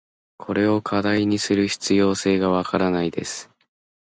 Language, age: Japanese, 19-29